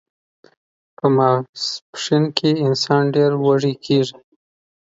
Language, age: Pashto, 30-39